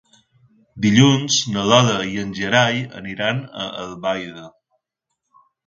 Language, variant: Catalan, Balear